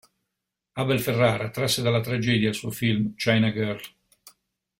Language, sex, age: Italian, male, 60-69